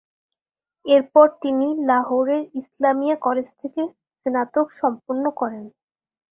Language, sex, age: Bengali, female, 19-29